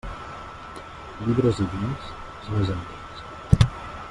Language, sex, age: Catalan, male, 19-29